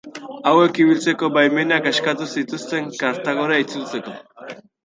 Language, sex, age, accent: Basque, male, 19-29, Erdialdekoa edo Nafarra (Gipuzkoa, Nafarroa)